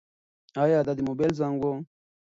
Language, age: Pashto, 30-39